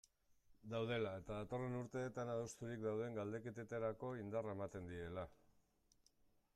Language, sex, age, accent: Basque, male, 50-59, Mendebalekoa (Araba, Bizkaia, Gipuzkoako mendebaleko herri batzuk)